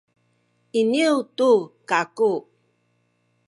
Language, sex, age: Sakizaya, female, 60-69